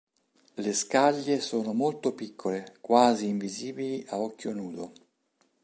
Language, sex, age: Italian, male, 50-59